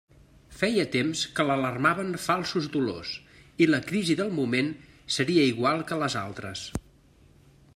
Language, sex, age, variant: Catalan, male, 50-59, Central